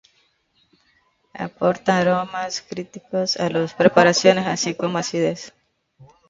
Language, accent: Spanish, América central